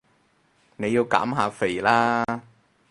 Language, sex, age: Cantonese, male, 30-39